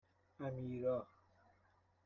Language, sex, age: Persian, male, 30-39